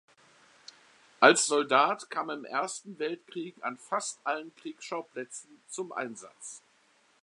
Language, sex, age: German, male, 60-69